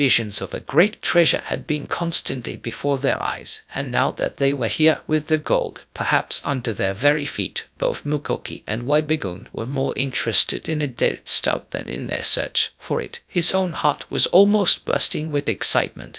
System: TTS, GradTTS